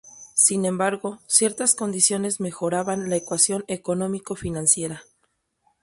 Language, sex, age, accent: Spanish, female, 30-39, México